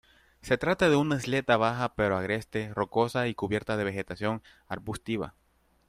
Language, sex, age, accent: Spanish, male, 19-29, América central